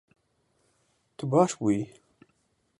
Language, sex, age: Kurdish, male, 19-29